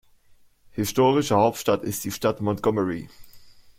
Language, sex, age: German, male, under 19